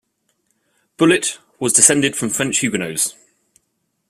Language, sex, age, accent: English, male, 30-39, England English